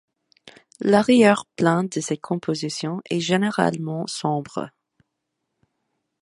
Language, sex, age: French, female, 19-29